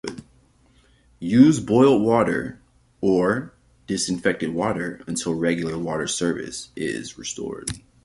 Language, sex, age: English, male, 30-39